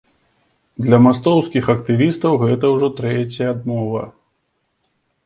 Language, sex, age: Belarusian, male, 30-39